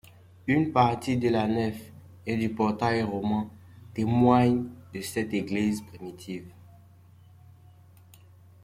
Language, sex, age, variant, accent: French, male, 19-29, Français d'Afrique subsaharienne et des îles africaines, Français de Côte d’Ivoire